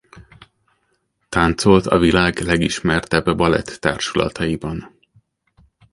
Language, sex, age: Hungarian, male, 40-49